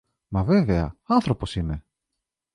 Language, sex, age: Greek, male, 40-49